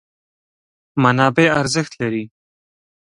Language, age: Pashto, 19-29